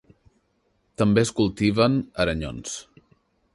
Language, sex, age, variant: Catalan, male, 30-39, Central